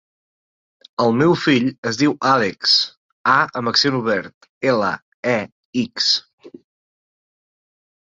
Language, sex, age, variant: Catalan, male, 30-39, Central